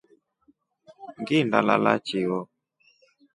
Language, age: Rombo, 19-29